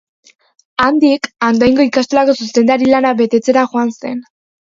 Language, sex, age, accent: Basque, female, under 19, Mendebalekoa (Araba, Bizkaia, Gipuzkoako mendebaleko herri batzuk)